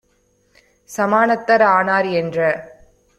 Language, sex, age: Tamil, female, 19-29